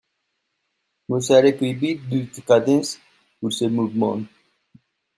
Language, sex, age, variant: French, male, 50-59, Français de métropole